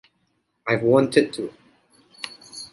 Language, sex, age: English, male, 30-39